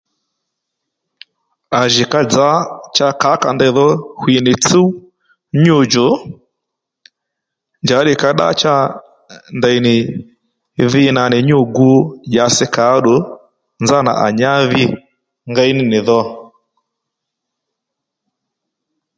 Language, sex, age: Lendu, male, 40-49